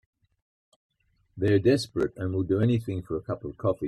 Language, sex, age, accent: English, male, 60-69, Australian English